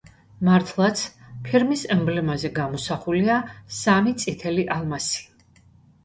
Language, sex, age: Georgian, female, 50-59